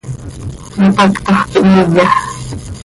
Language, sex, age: Seri, female, 30-39